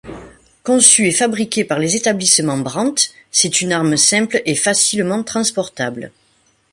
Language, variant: French, Français de métropole